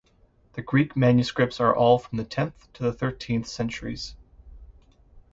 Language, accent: English, United States English